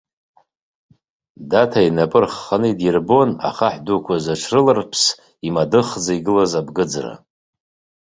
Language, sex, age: Abkhazian, male, 40-49